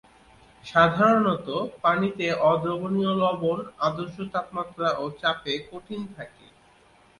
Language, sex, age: Bengali, male, 30-39